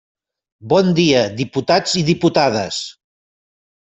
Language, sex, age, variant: Catalan, male, 50-59, Central